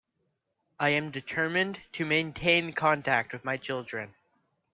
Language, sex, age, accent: English, male, under 19, United States English